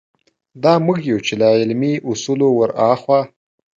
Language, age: Pashto, 19-29